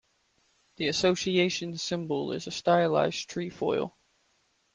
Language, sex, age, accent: English, male, 19-29, United States English